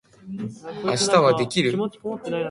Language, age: Japanese, 19-29